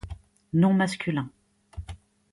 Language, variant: French, Français de métropole